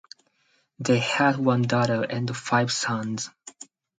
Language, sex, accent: English, male, United States English